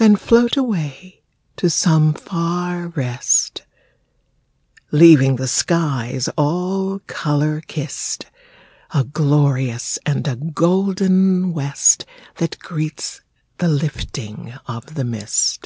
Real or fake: real